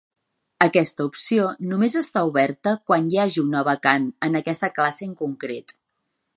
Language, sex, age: Catalan, female, 40-49